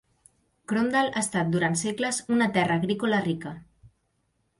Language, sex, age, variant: Catalan, female, 19-29, Central